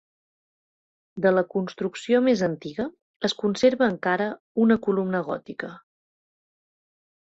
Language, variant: Catalan, Central